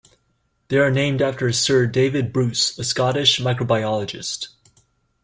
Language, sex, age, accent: English, male, 19-29, United States English